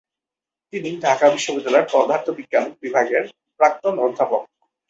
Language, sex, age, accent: Bengali, male, 19-29, Bangladeshi